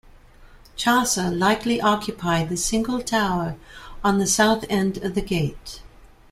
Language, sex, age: English, female, 40-49